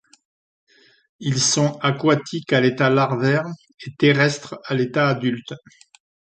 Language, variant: French, Français de métropole